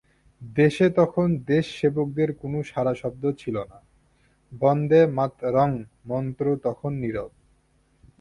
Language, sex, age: Bengali, male, 19-29